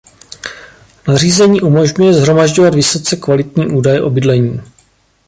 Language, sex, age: Czech, male, 40-49